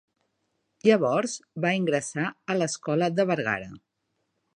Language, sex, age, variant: Catalan, female, 50-59, Central